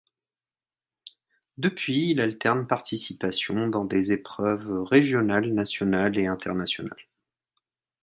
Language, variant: French, Français de métropole